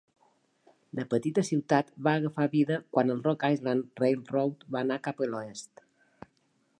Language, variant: Catalan, Balear